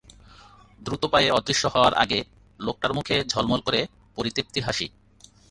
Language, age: Bengali, 30-39